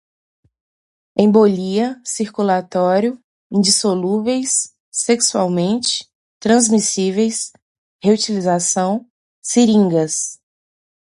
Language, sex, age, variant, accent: Portuguese, female, 30-39, Portuguese (Brasil), Mineiro